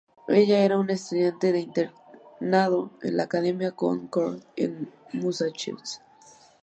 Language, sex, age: Spanish, female, 19-29